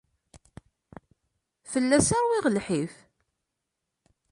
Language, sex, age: Kabyle, female, 30-39